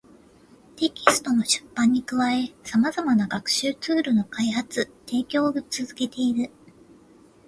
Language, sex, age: Japanese, female, 30-39